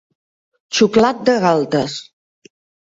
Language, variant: Catalan, Central